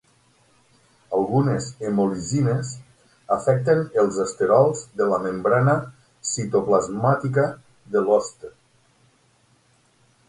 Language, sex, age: Catalan, male, 50-59